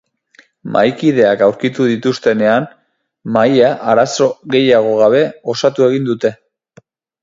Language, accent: Basque, Erdialdekoa edo Nafarra (Gipuzkoa, Nafarroa)